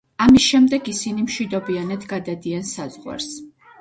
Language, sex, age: Georgian, female, 30-39